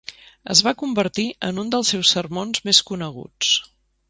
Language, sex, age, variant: Catalan, female, 40-49, Central